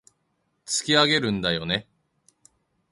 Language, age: Japanese, 30-39